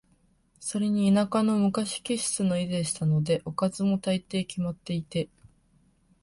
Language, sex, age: Japanese, female, under 19